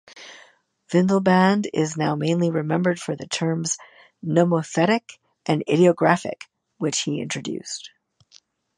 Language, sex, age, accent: English, female, 50-59, United States English